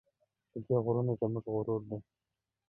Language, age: Pashto, 19-29